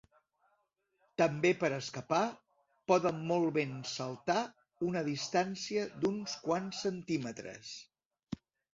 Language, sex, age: Catalan, male, 50-59